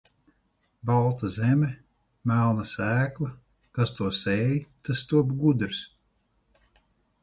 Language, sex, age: Latvian, male, 50-59